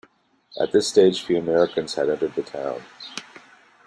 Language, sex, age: English, male, 50-59